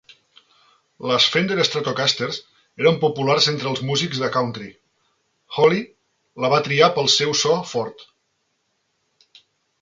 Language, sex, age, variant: Catalan, male, 40-49, Central